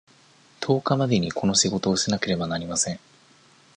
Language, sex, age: Japanese, male, under 19